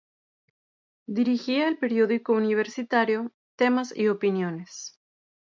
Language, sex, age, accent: Spanish, female, 30-39, México